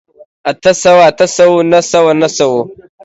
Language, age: Pashto, 19-29